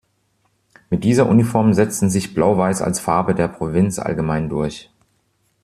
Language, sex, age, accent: German, male, 40-49, Deutschland Deutsch